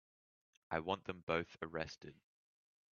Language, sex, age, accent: English, male, under 19, Australian English